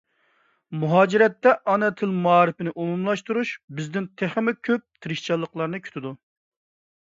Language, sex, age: Uyghur, male, 30-39